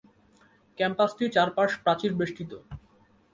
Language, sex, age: Bengali, male, 19-29